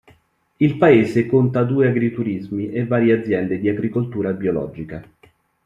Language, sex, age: Italian, male, 30-39